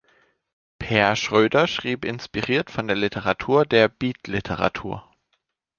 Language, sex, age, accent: German, male, 30-39, Deutschland Deutsch